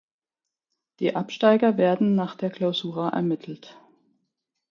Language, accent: German, Deutschland Deutsch